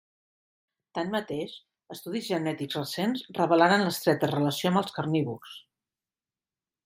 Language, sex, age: Catalan, female, 50-59